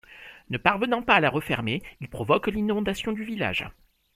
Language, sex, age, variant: French, male, 40-49, Français de métropole